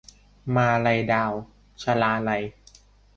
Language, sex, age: Thai, male, 19-29